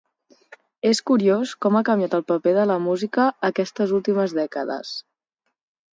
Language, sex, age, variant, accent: Catalan, female, 19-29, Central, central